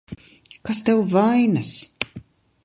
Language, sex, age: Latvian, female, 40-49